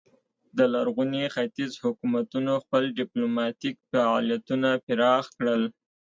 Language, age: Pashto, 19-29